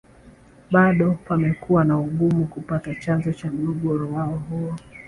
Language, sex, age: Swahili, female, 30-39